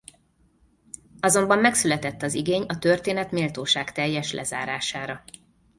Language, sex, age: Hungarian, female, 40-49